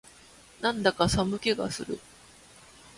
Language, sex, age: Japanese, female, 30-39